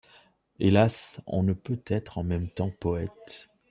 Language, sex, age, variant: French, male, 30-39, Français de métropole